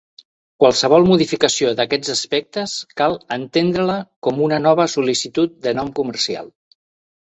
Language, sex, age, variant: Catalan, male, 60-69, Central